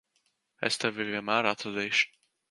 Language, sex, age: Latvian, male, under 19